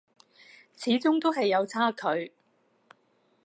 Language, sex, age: Cantonese, female, 60-69